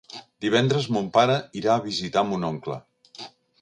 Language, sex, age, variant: Catalan, male, 60-69, Central